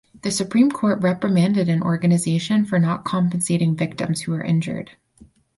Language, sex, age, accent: English, female, 19-29, United States English